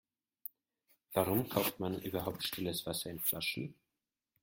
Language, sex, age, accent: German, male, 19-29, Österreichisches Deutsch